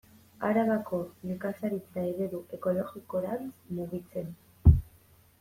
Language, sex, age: Basque, female, 19-29